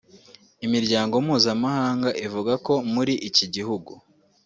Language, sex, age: Kinyarwanda, male, under 19